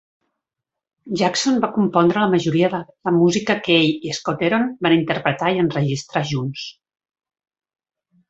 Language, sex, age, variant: Catalan, female, 50-59, Central